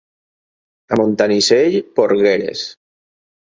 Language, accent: Catalan, apitxat